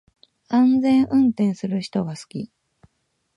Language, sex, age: Japanese, female, 40-49